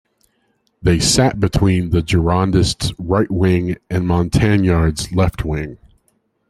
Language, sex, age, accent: English, male, 30-39, United States English